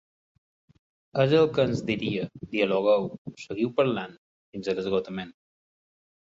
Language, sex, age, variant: Catalan, male, 30-39, Balear